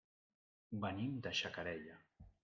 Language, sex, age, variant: Catalan, male, 50-59, Central